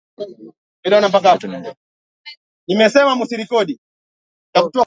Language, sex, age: Swahili, male, 19-29